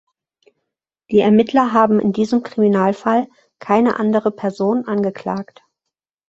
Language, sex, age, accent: German, female, 40-49, Deutschland Deutsch